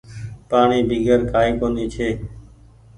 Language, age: Goaria, 19-29